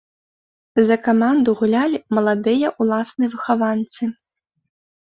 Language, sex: Belarusian, female